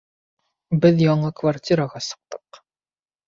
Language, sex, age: Bashkir, male, 19-29